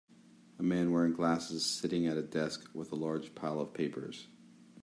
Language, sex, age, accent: English, male, 50-59, United States English